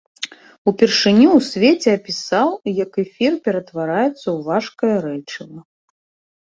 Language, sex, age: Belarusian, female, 40-49